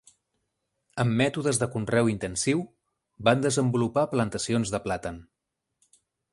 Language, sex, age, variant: Catalan, male, 30-39, Central